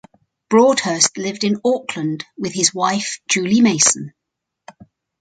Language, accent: English, England English